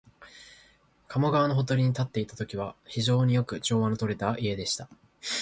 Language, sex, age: Japanese, male, 19-29